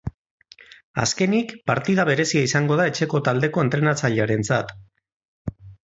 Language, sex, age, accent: Basque, male, 40-49, Mendebalekoa (Araba, Bizkaia, Gipuzkoako mendebaleko herri batzuk)